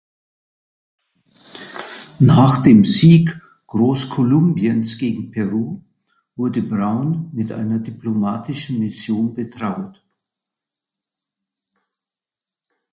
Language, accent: German, Deutschland Deutsch